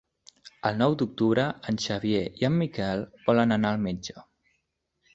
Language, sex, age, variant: Catalan, male, under 19, Nord-Occidental